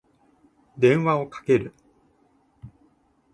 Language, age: Japanese, 19-29